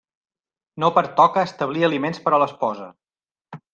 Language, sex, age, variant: Catalan, male, 40-49, Central